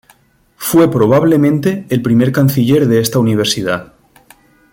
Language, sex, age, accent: Spanish, male, 40-49, España: Sur peninsular (Andalucia, Extremadura, Murcia)